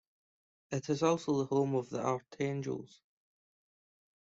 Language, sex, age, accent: English, male, 19-29, Scottish English